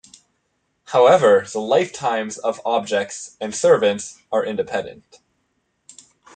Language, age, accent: English, 19-29, United States English